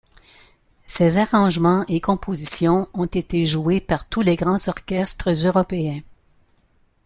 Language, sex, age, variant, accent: French, female, 70-79, Français d'Amérique du Nord, Français du Canada